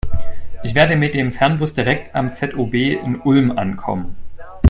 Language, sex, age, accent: German, male, 30-39, Deutschland Deutsch